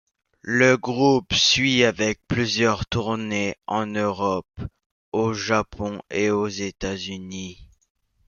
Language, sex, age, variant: French, male, under 19, Français de métropole